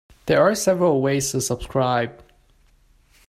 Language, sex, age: English, male, 19-29